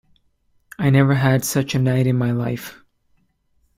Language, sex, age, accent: English, male, 19-29, United States English